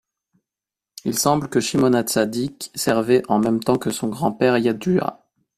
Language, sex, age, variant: French, male, 30-39, Français de métropole